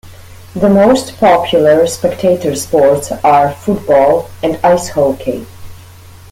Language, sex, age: English, female, 30-39